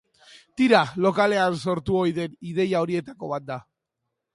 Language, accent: Basque, Mendebalekoa (Araba, Bizkaia, Gipuzkoako mendebaleko herri batzuk)